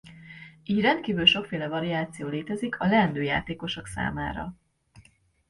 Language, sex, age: Hungarian, female, 40-49